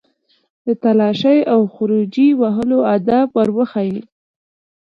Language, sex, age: Pashto, female, 19-29